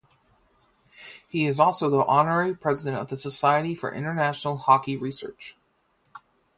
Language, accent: English, United States English